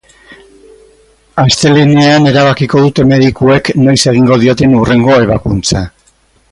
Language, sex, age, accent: Basque, male, 60-69, Mendebalekoa (Araba, Bizkaia, Gipuzkoako mendebaleko herri batzuk)